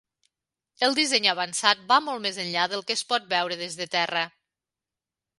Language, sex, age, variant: Catalan, female, 40-49, Nord-Occidental